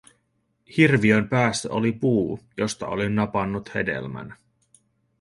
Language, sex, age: Finnish, male, 30-39